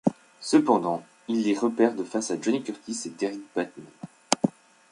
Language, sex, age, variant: French, male, 30-39, Français de métropole